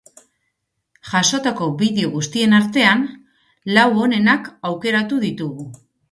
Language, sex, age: Basque, female, 40-49